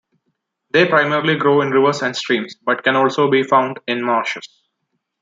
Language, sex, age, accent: English, male, 19-29, India and South Asia (India, Pakistan, Sri Lanka)